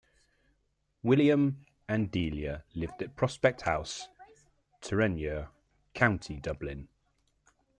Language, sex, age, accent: English, male, 30-39, England English